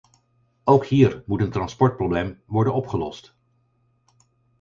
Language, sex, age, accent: Dutch, male, 50-59, Nederlands Nederlands